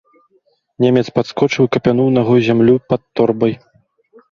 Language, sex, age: Belarusian, male, 19-29